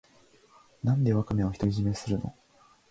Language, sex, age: Japanese, male, under 19